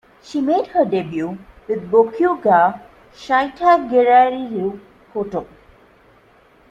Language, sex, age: English, female, 30-39